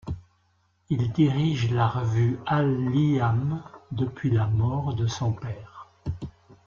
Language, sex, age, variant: French, male, 60-69, Français de métropole